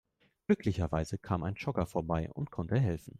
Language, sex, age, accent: German, male, 19-29, Deutschland Deutsch